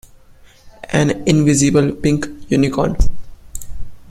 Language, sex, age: English, male, 19-29